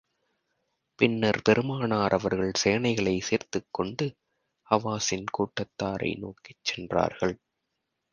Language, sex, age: Tamil, male, 30-39